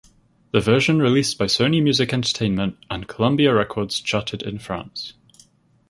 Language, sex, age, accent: English, male, under 19, England English